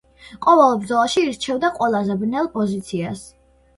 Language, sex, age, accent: Georgian, female, under 19, მშვიდი